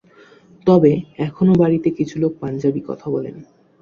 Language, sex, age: Bengali, male, under 19